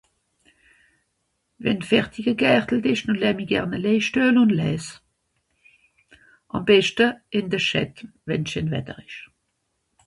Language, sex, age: Swiss German, female, 60-69